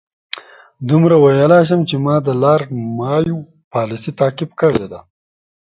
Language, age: Pashto, 19-29